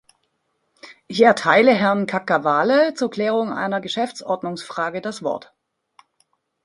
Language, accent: German, Deutschland Deutsch